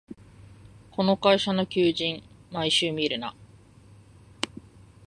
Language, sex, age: Japanese, female, 40-49